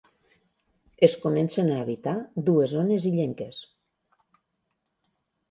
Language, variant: Catalan, Central